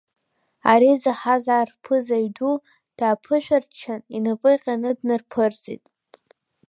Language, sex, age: Abkhazian, female, under 19